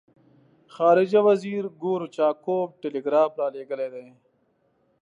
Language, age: Pashto, 30-39